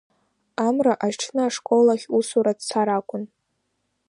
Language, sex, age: Abkhazian, female, under 19